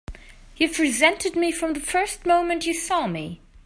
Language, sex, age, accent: English, female, 19-29, England English